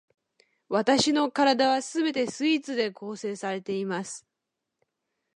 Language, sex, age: Japanese, female, 19-29